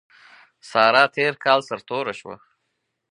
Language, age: Pashto, 40-49